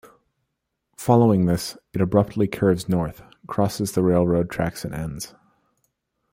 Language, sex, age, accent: English, male, 19-29, United States English